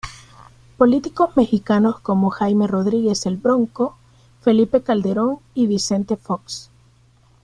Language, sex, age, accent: Spanish, female, 30-39, América central